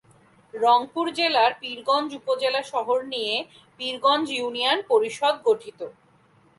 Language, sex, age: Bengali, female, 19-29